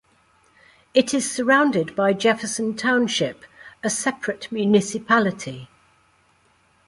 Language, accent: English, England English